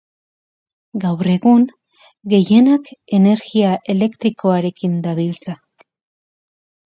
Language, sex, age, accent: Basque, female, 19-29, Erdialdekoa edo Nafarra (Gipuzkoa, Nafarroa)